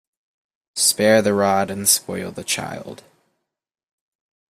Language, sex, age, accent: English, male, 19-29, United States English